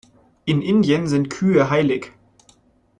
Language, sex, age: German, male, 19-29